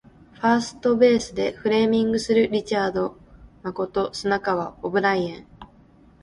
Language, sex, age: Japanese, female, 19-29